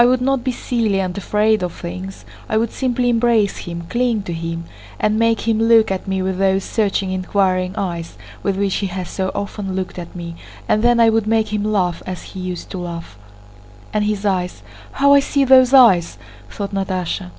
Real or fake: real